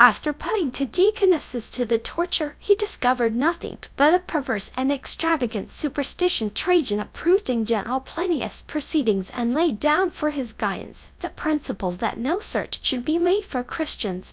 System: TTS, GradTTS